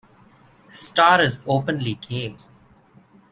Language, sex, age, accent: English, male, 19-29, India and South Asia (India, Pakistan, Sri Lanka)